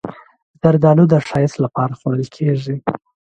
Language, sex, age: Pashto, male, 19-29